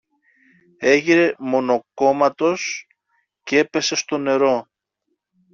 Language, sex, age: Greek, male, 40-49